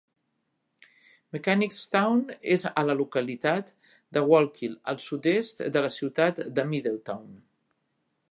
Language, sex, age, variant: Catalan, female, 50-59, Central